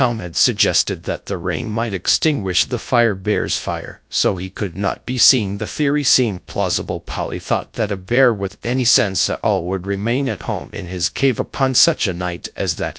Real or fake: fake